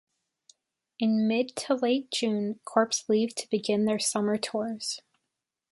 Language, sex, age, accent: English, female, 19-29, United States English